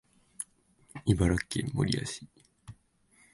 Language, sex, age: Japanese, male, 19-29